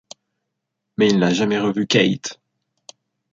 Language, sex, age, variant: French, male, 19-29, Français de métropole